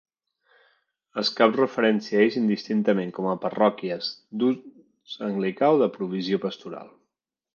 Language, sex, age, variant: Catalan, male, 30-39, Central